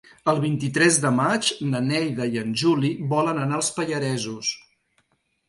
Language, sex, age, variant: Catalan, male, 50-59, Central